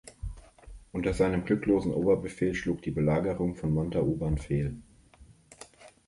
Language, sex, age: German, male, 30-39